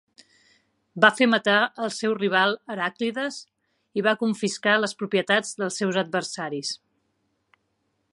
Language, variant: Catalan, Central